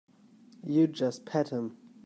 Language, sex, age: English, male, 19-29